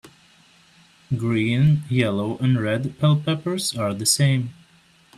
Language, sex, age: English, male, 19-29